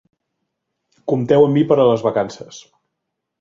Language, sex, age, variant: Catalan, male, 40-49, Central